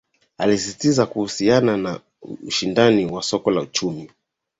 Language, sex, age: Swahili, male, 30-39